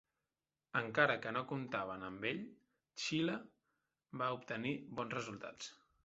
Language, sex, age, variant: Catalan, male, 30-39, Central